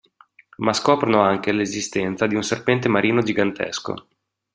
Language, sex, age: Italian, male, 30-39